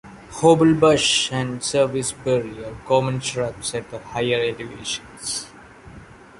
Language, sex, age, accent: English, male, 30-39, India and South Asia (India, Pakistan, Sri Lanka)